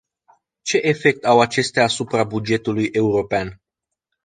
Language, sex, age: Romanian, male, 19-29